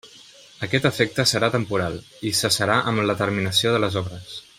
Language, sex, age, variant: Catalan, male, 30-39, Central